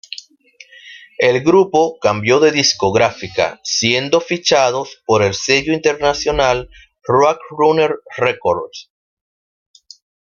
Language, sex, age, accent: Spanish, male, 30-39, Caribe: Cuba, Venezuela, Puerto Rico, República Dominicana, Panamá, Colombia caribeña, México caribeño, Costa del golfo de México